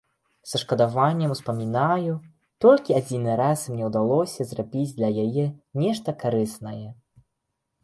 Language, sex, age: Belarusian, male, 19-29